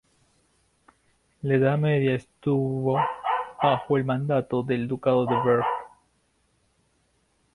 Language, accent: Spanish, Andino-Pacífico: Colombia, Perú, Ecuador, oeste de Bolivia y Venezuela andina